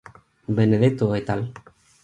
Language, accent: Spanish, España: Centro-Sur peninsular (Madrid, Toledo, Castilla-La Mancha)